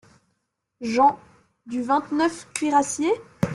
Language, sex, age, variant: French, female, 19-29, Français de métropole